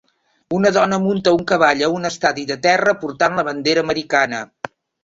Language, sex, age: Catalan, female, 60-69